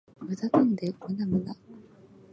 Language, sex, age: Japanese, female, 19-29